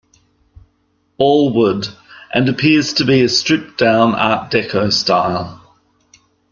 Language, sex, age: English, male, 40-49